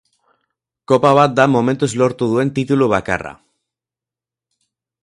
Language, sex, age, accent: Basque, male, 19-29, Mendebalekoa (Araba, Bizkaia, Gipuzkoako mendebaleko herri batzuk)